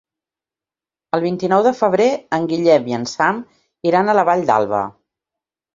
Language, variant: Catalan, Central